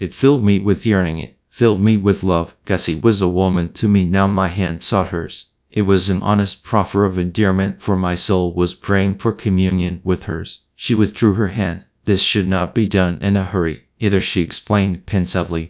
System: TTS, GradTTS